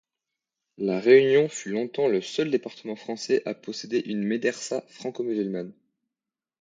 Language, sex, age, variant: French, male, 19-29, Français de métropole